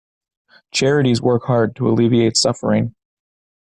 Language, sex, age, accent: English, male, 19-29, United States English